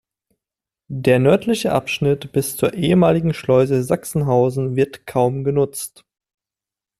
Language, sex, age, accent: German, male, 30-39, Deutschland Deutsch